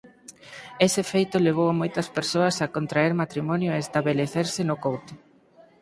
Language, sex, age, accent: Galician, male, 19-29, Central (gheada)